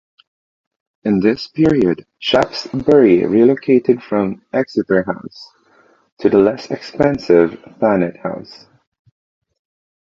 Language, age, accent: English, 30-39, Filipino